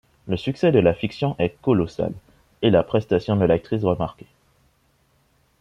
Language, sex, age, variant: French, male, under 19, Français des départements et régions d'outre-mer